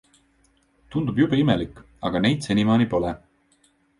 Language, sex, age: Estonian, male, 19-29